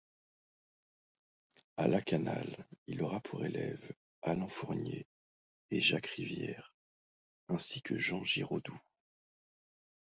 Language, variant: French, Français de métropole